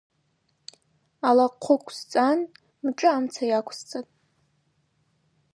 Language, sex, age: Abaza, female, 19-29